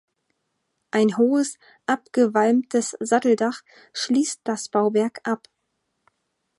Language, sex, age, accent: German, female, 19-29, Deutschland Deutsch